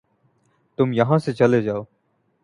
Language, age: Urdu, 19-29